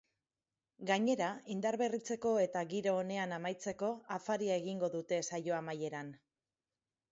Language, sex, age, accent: Basque, female, 40-49, Mendebalekoa (Araba, Bizkaia, Gipuzkoako mendebaleko herri batzuk)